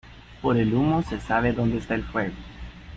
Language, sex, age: Spanish, male, 30-39